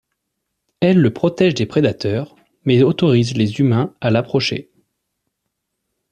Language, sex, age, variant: French, male, 19-29, Français de métropole